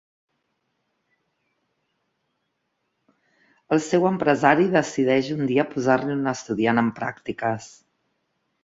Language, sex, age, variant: Catalan, female, 40-49, Central